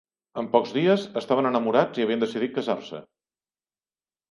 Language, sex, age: Catalan, male, 40-49